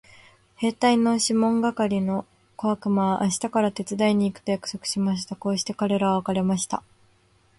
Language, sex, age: Japanese, female, 19-29